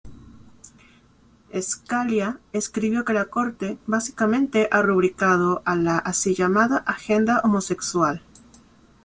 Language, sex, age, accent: Spanish, female, 30-39, México